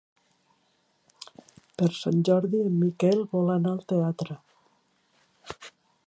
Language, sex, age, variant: Catalan, female, 60-69, Central